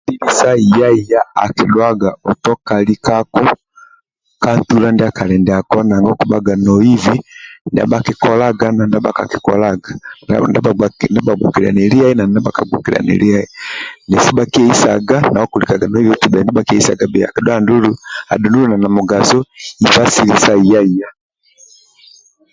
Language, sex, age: Amba (Uganda), male, 40-49